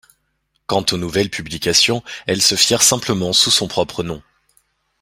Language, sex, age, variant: French, male, 19-29, Français de métropole